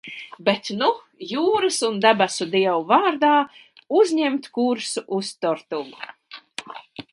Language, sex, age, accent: Latvian, female, 50-59, Rigas